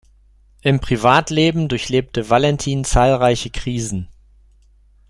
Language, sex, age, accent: German, male, 40-49, Deutschland Deutsch